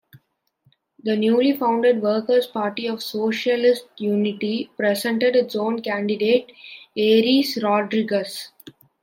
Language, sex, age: English, male, under 19